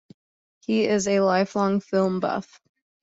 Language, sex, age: English, female, 19-29